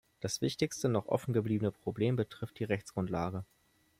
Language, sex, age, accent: German, male, 19-29, Deutschland Deutsch